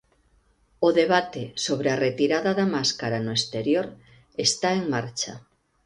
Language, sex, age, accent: Galician, female, 50-59, Oriental (común en zona oriental)